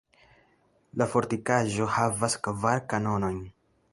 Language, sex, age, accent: Esperanto, male, 19-29, Internacia